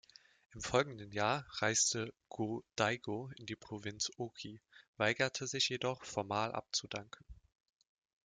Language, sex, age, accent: German, male, 19-29, Deutschland Deutsch